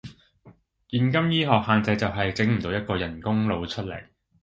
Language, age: Cantonese, 30-39